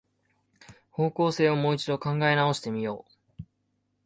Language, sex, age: Japanese, male, 19-29